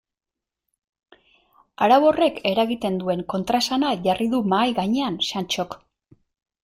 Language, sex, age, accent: Basque, female, 40-49, Erdialdekoa edo Nafarra (Gipuzkoa, Nafarroa)